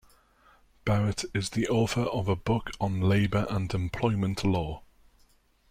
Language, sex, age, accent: English, male, 30-39, England English